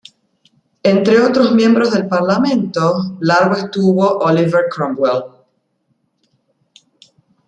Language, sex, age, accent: Spanish, female, 50-59, Rioplatense: Argentina, Uruguay, este de Bolivia, Paraguay